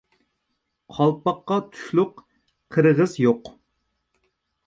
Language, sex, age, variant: Uyghur, male, 80-89, ئۇيغۇر تىلى